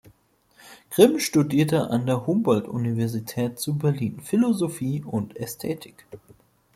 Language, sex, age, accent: German, male, 19-29, Deutschland Deutsch